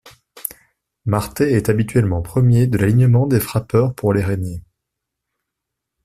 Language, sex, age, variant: French, male, 19-29, Français de métropole